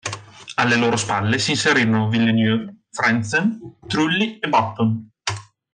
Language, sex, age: Italian, male, 19-29